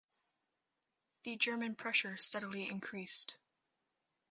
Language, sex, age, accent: English, female, under 19, United States English